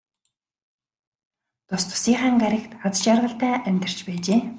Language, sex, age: Mongolian, female, 19-29